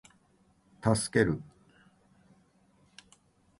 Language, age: Japanese, 60-69